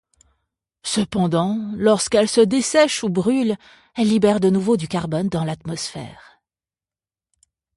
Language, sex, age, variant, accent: French, female, 40-49, Français d'Europe, Français de Suisse